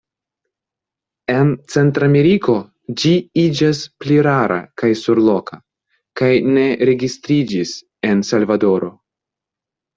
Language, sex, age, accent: Esperanto, male, under 19, Internacia